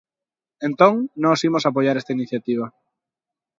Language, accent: Galician, Normativo (estándar)